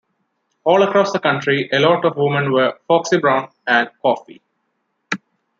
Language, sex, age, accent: English, male, 19-29, India and South Asia (India, Pakistan, Sri Lanka)